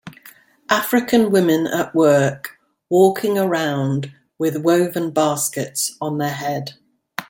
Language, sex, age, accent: English, female, 50-59, England English